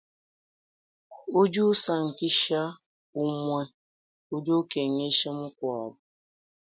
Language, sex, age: Luba-Lulua, female, 19-29